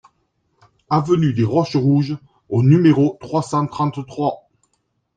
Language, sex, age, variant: French, male, 40-49, Français de métropole